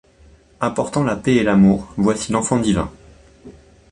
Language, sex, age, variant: French, male, under 19, Français de métropole